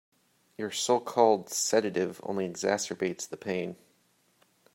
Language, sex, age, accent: English, male, 19-29, United States English